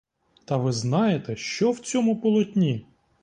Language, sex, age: Ukrainian, male, 30-39